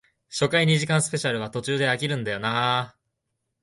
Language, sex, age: Japanese, male, 19-29